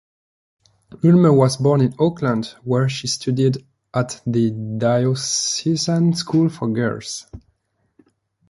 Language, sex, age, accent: English, male, 19-29, United States English